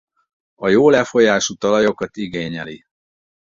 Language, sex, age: Hungarian, male, 40-49